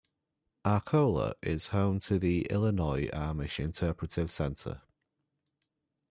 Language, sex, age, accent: English, male, 30-39, England English